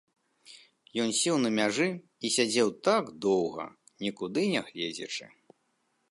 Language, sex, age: Belarusian, male, 40-49